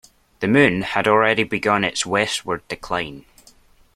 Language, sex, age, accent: English, male, under 19, Scottish English